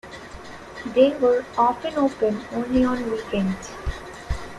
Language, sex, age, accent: English, female, 19-29, India and South Asia (India, Pakistan, Sri Lanka)